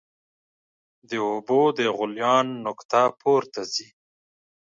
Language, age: Pashto, 30-39